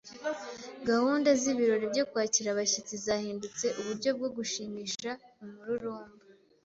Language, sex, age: Kinyarwanda, female, 19-29